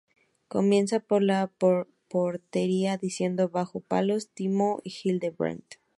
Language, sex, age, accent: Spanish, female, under 19, México